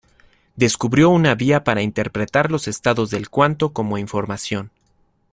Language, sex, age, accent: Spanish, male, 30-39, México